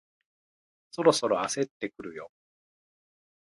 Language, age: Japanese, 30-39